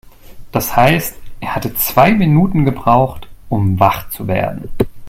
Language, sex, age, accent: German, male, 30-39, Deutschland Deutsch